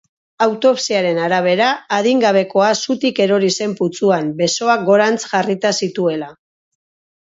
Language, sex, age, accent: Basque, female, 40-49, Mendebalekoa (Araba, Bizkaia, Gipuzkoako mendebaleko herri batzuk)